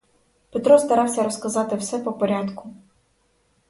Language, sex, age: Ukrainian, female, 19-29